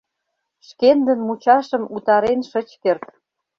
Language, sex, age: Mari, female, 50-59